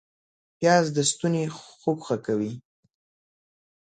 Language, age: Pashto, under 19